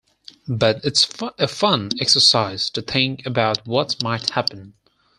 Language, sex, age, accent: English, male, 19-29, England English